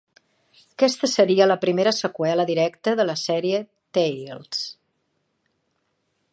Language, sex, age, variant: Catalan, female, 50-59, Central